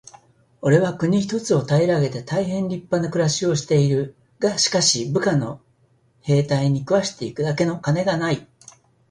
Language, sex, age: Japanese, male, 60-69